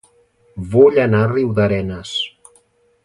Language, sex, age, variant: Catalan, male, 50-59, Central